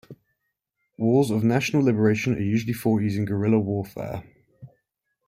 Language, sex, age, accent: English, male, 19-29, England English